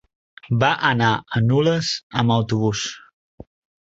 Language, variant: Catalan, Central